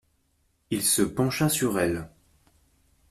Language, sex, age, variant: French, male, 19-29, Français de métropole